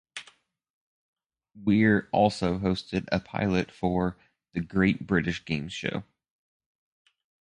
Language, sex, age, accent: English, male, 30-39, United States English